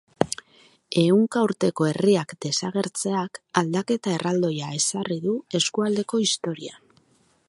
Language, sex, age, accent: Basque, female, 40-49, Mendebalekoa (Araba, Bizkaia, Gipuzkoako mendebaleko herri batzuk)